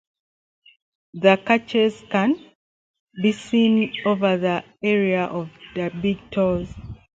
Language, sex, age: English, female, 30-39